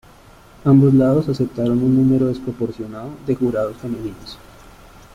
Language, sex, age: Spanish, male, 30-39